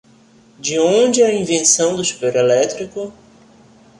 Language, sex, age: Portuguese, male, 30-39